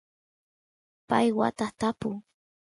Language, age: Santiago del Estero Quichua, 30-39